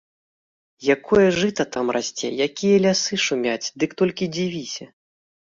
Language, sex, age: Belarusian, male, 30-39